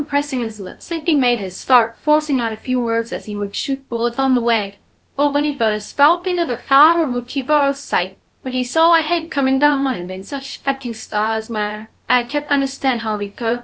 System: TTS, VITS